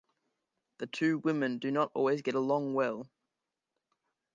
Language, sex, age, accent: English, male, under 19, Australian English